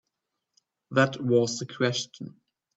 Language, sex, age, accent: English, male, 19-29, England English